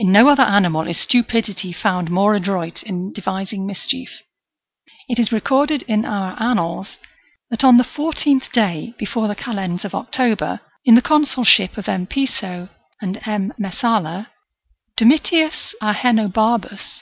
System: none